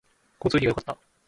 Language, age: Japanese, 19-29